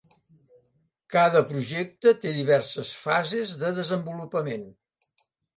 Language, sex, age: Catalan, male, 70-79